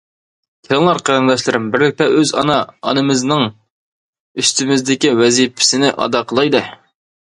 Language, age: Uyghur, 19-29